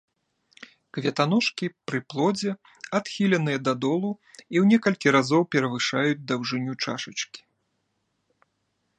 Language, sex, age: Belarusian, male, 40-49